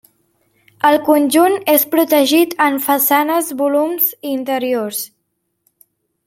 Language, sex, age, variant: Catalan, female, under 19, Central